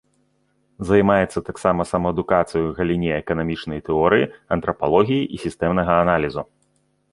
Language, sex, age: Belarusian, male, 30-39